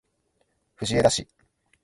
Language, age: Japanese, 30-39